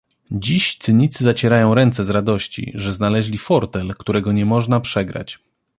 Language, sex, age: Polish, male, 30-39